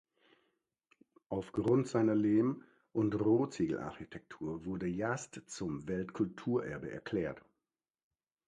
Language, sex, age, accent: German, male, 50-59, Deutschland Deutsch